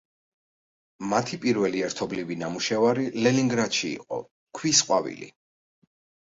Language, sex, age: Georgian, male, 40-49